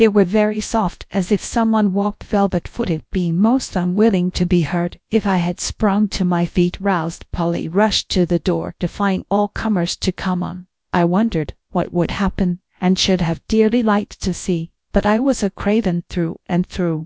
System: TTS, GradTTS